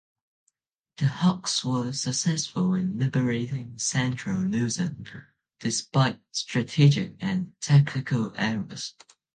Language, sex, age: English, male, under 19